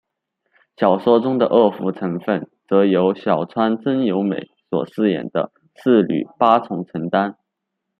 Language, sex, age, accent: Chinese, male, 19-29, 出生地：四川省